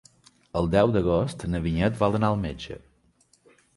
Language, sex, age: Catalan, male, 40-49